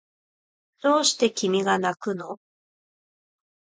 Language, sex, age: Japanese, female, 40-49